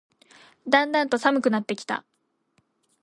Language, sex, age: Japanese, female, 19-29